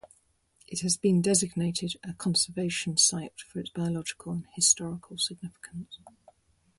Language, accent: English, England English